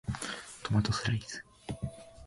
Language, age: Japanese, 19-29